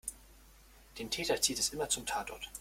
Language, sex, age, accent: German, male, 19-29, Deutschland Deutsch